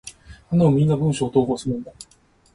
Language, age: Japanese, 30-39